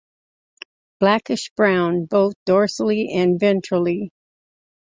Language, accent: English, United States English